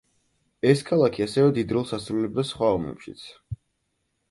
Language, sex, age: Georgian, male, 19-29